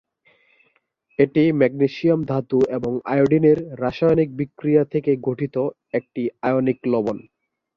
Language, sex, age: Bengali, male, 19-29